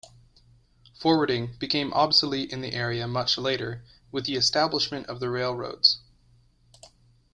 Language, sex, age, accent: English, male, 19-29, United States English